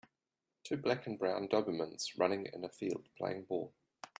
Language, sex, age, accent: English, male, 30-39, New Zealand English